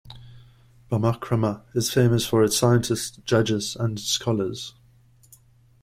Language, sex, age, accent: English, male, 30-39, Southern African (South Africa, Zimbabwe, Namibia)